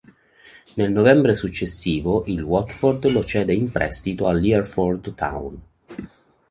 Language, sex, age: Italian, male, 40-49